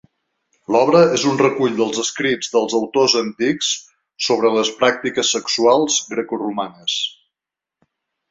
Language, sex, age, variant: Catalan, male, 50-59, Nord-Occidental